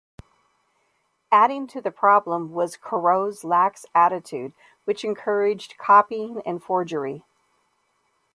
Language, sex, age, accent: English, female, 50-59, United States English